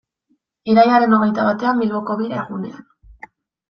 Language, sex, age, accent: Basque, female, 19-29, Mendebalekoa (Araba, Bizkaia, Gipuzkoako mendebaleko herri batzuk)